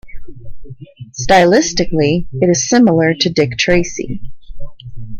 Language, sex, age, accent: English, female, 30-39, United States English